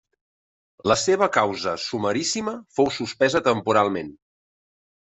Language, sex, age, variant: Catalan, male, 40-49, Central